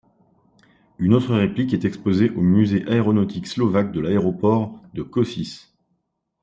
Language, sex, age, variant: French, male, 19-29, Français de métropole